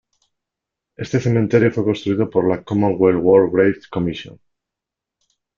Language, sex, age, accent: Spanish, male, 40-49, España: Norte peninsular (Asturias, Castilla y León, Cantabria, País Vasco, Navarra, Aragón, La Rioja, Guadalajara, Cuenca)